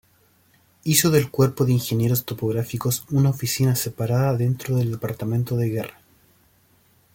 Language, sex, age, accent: Spanish, male, 30-39, Chileno: Chile, Cuyo